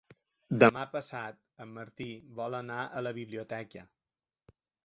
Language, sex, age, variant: Catalan, male, 40-49, Balear